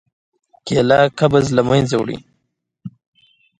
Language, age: Pashto, 19-29